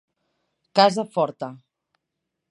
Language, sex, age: Catalan, female, 19-29